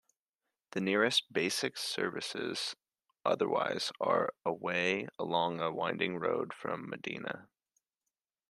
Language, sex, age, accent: English, male, 19-29, United States English